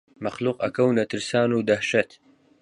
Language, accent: Central Kurdish, سۆرانی